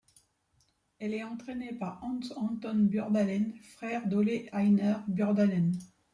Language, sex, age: French, female, 50-59